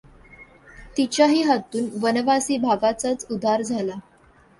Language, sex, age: Marathi, female, under 19